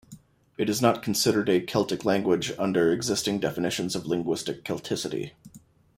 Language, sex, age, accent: English, male, 30-39, United States English